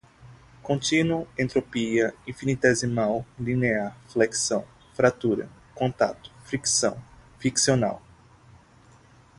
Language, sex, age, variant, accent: Portuguese, male, 19-29, Portuguese (Brasil), Nordestino